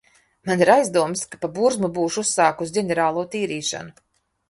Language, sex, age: Latvian, female, 50-59